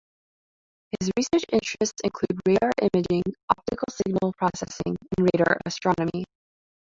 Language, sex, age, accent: English, female, 19-29, United States English